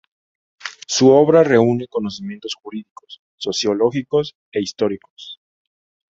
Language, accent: Spanish, México